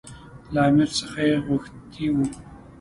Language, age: Pashto, 30-39